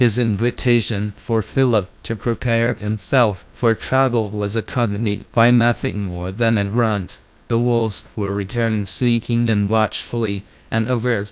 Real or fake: fake